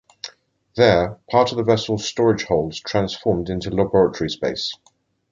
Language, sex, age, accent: English, male, 50-59, England English